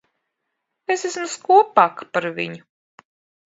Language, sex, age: Latvian, female, 50-59